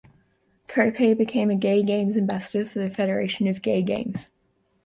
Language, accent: English, Australian English